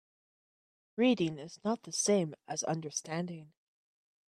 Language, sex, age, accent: English, female, 30-39, Canadian English